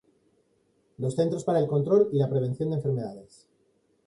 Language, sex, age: Spanish, male, 40-49